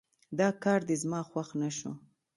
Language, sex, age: Pashto, female, 30-39